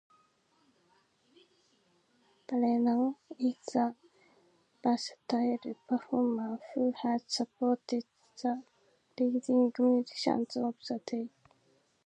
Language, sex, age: English, female, under 19